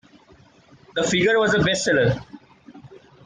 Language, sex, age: English, male, 19-29